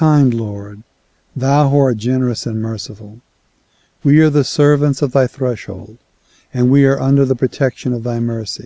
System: none